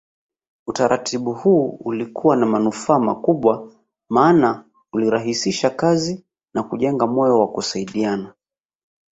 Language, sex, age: Swahili, male, 30-39